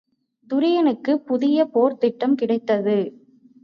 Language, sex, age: Tamil, female, 19-29